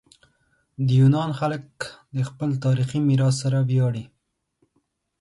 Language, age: Pashto, 19-29